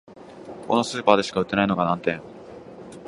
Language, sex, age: Japanese, male, 19-29